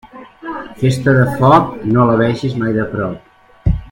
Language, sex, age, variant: Catalan, male, 50-59, Central